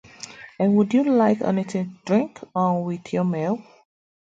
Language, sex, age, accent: English, female, 30-39, England English